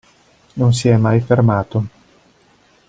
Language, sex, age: Italian, male, 40-49